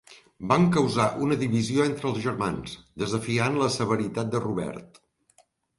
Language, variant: Catalan, Central